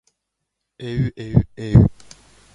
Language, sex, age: Japanese, male, 30-39